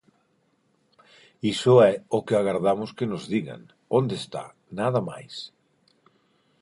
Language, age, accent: Galician, 40-49, Normativo (estándar); Neofalante